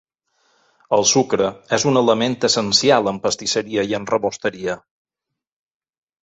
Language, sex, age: Catalan, male, 50-59